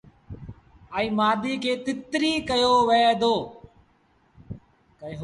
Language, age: Sindhi Bhil, 40-49